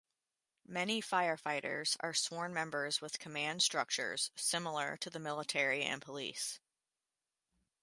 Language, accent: English, United States English